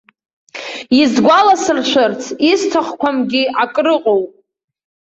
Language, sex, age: Abkhazian, female, under 19